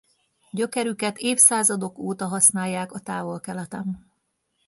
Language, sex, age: Hungarian, female, 40-49